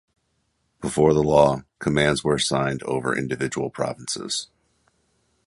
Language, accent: English, United States English